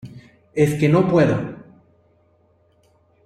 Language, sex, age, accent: Spanish, male, 40-49, Andino-Pacífico: Colombia, Perú, Ecuador, oeste de Bolivia y Venezuela andina